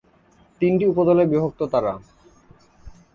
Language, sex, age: Bengali, male, 19-29